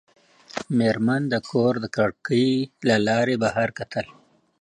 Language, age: Pashto, 40-49